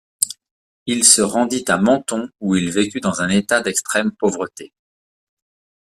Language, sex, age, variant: French, male, 40-49, Français de métropole